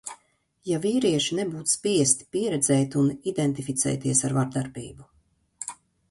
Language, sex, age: Latvian, female, 40-49